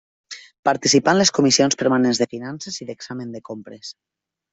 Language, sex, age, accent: Catalan, female, 30-39, valencià